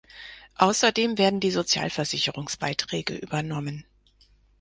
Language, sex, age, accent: German, female, 30-39, Deutschland Deutsch